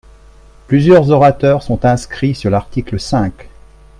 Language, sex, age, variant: French, male, 60-69, Français de métropole